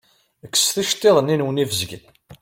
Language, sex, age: Kabyle, male, 30-39